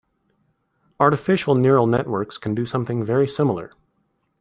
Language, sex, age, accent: English, male, 30-39, United States English